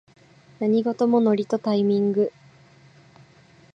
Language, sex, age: Japanese, female, 19-29